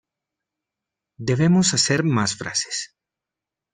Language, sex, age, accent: Spanish, male, 30-39, Andino-Pacífico: Colombia, Perú, Ecuador, oeste de Bolivia y Venezuela andina